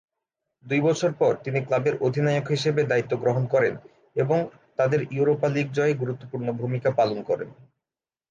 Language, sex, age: Bengali, male, 19-29